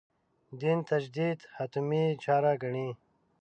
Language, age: Pashto, 30-39